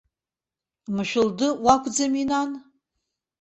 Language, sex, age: Abkhazian, female, 50-59